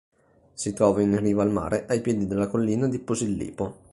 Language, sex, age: Italian, male, under 19